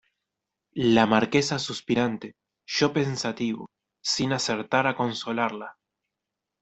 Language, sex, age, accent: Spanish, male, 19-29, Rioplatense: Argentina, Uruguay, este de Bolivia, Paraguay